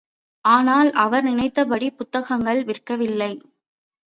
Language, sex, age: Tamil, female, 19-29